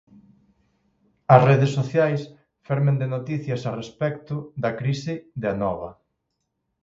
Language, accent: Galician, Normativo (estándar)